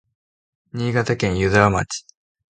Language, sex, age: Japanese, male, 19-29